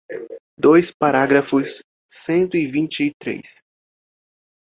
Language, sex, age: Portuguese, male, 19-29